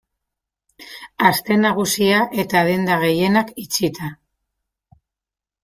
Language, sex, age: Basque, female, 30-39